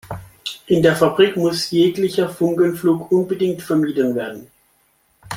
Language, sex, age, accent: German, male, 19-29, Deutschland Deutsch